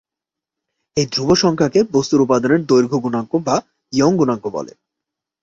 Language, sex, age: Bengali, male, 19-29